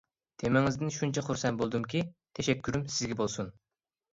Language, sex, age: Uyghur, male, 30-39